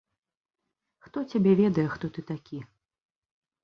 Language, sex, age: Belarusian, female, 30-39